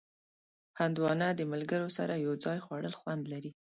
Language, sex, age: Pashto, female, 19-29